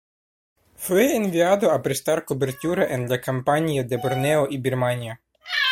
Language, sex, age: Spanish, male, 19-29